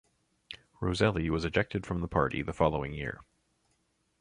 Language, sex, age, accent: English, male, 30-39, United States English